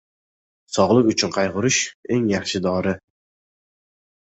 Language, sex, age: Uzbek, male, 19-29